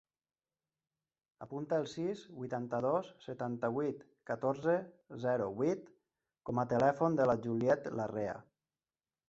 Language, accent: Catalan, valencià